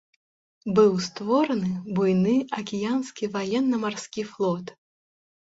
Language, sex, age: Belarusian, female, 19-29